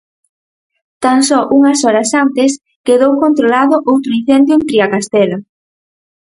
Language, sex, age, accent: Galician, female, under 19, Normativo (estándar)